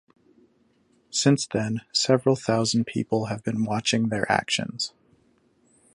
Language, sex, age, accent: English, male, 19-29, United States English